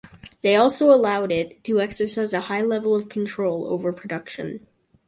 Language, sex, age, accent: English, male, under 19, Canadian English